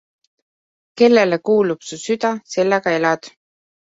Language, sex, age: Estonian, female, 30-39